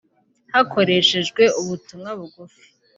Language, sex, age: Kinyarwanda, female, under 19